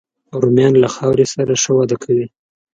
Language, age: Pashto, 30-39